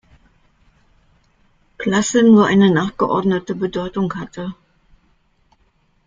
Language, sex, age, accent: German, female, 50-59, Deutschland Deutsch